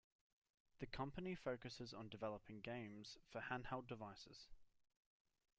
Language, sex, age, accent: English, male, 19-29, Australian English